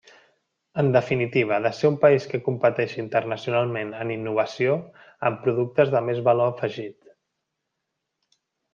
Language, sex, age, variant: Catalan, male, 30-39, Central